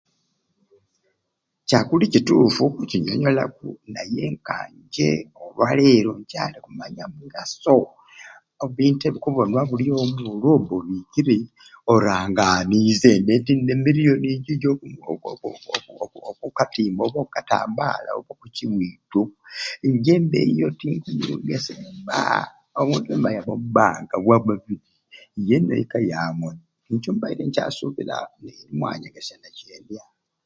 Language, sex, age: Ruuli, male, 70-79